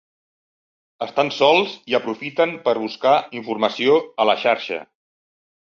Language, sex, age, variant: Catalan, male, 40-49, Central